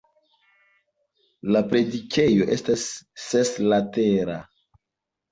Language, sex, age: Esperanto, male, 19-29